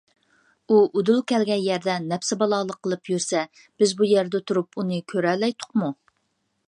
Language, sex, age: Uyghur, female, 40-49